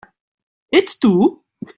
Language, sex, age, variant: Catalan, female, 19-29, Central